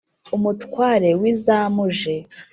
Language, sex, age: Kinyarwanda, female, 19-29